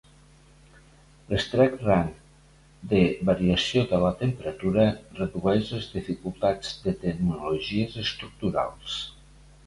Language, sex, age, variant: Catalan, male, 60-69, Nord-Occidental